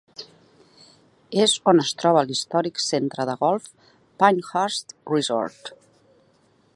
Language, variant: Catalan, Central